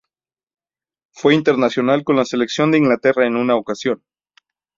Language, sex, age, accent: Spanish, male, 19-29, México